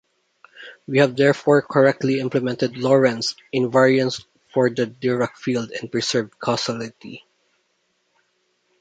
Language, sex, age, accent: English, male, 30-39, Filipino